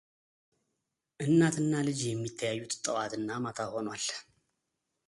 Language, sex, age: Amharic, male, 30-39